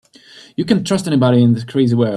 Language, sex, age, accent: English, male, 19-29, United States English